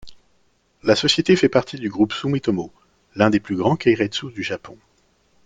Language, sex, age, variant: French, male, 30-39, Français de métropole